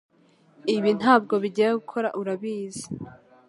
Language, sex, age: Kinyarwanda, female, 19-29